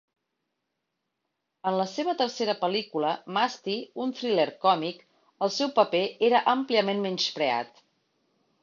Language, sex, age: Catalan, female, 40-49